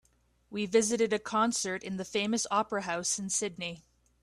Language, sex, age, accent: English, female, 19-29, Canadian English